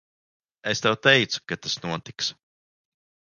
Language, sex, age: Latvian, male, 30-39